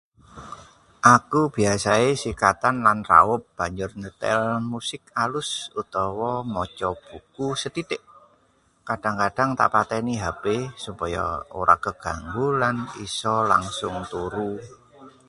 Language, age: Javanese, 40-49